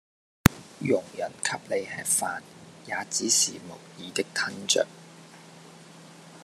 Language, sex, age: Cantonese, male, 30-39